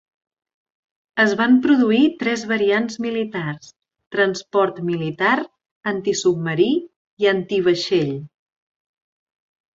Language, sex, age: Catalan, female, 30-39